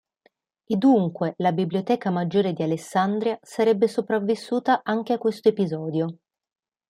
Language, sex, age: Italian, female, 19-29